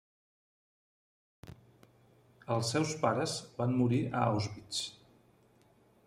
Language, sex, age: Catalan, male, 40-49